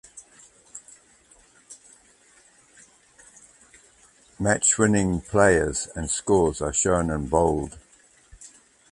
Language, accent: English, New Zealand English